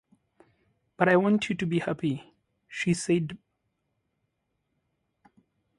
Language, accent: English, England English